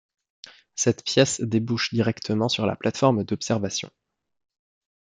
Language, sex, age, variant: French, male, 30-39, Français de métropole